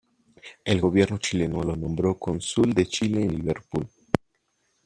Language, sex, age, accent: Spanish, male, 19-29, México